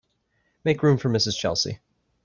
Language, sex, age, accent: English, male, 19-29, United States English